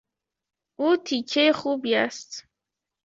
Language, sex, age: Persian, female, under 19